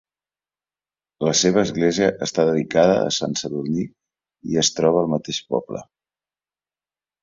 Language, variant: Catalan, Central